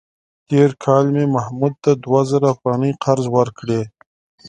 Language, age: Pashto, 30-39